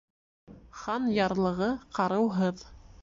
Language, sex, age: Bashkir, female, 19-29